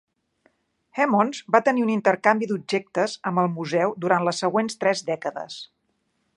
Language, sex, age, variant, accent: Catalan, female, 50-59, Central, Barceloní